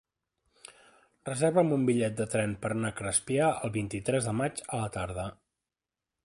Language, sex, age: Catalan, male, 30-39